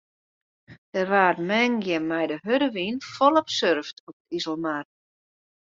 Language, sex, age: Western Frisian, female, 50-59